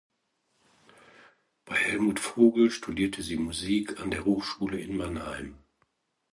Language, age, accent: German, 60-69, Deutschland Deutsch